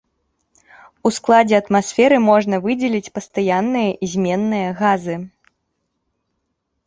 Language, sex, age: Belarusian, female, 19-29